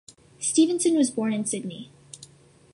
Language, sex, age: English, female, under 19